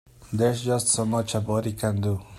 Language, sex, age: English, male, 30-39